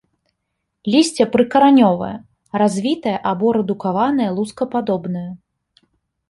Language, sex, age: Belarusian, female, 30-39